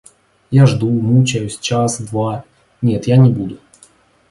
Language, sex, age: Russian, male, 30-39